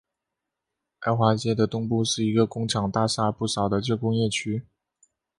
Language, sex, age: Chinese, male, 19-29